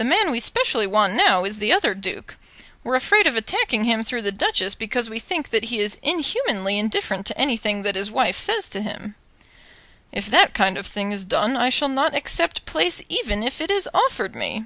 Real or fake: real